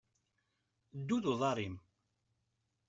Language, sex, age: Kabyle, male, 40-49